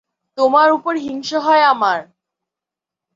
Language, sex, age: Bengali, female, 19-29